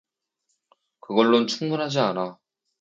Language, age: Korean, 19-29